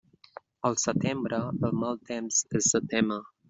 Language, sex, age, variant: Catalan, male, 19-29, Central